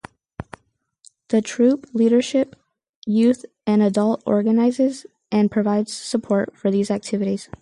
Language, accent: English, United States English